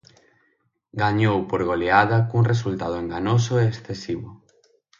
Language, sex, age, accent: Galician, male, 19-29, Central (gheada); Oriental (común en zona oriental); Normativo (estándar)